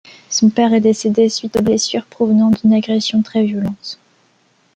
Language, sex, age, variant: French, female, under 19, Français de métropole